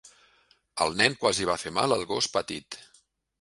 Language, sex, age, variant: Catalan, male, 50-59, Central